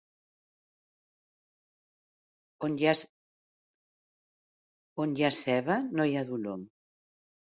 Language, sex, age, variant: Catalan, female, 60-69, Central